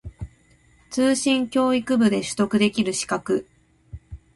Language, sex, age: Japanese, female, 30-39